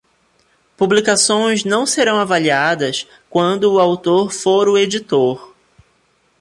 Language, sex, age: Portuguese, male, 30-39